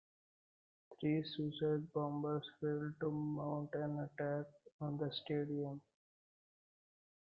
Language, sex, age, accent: English, male, 19-29, India and South Asia (India, Pakistan, Sri Lanka)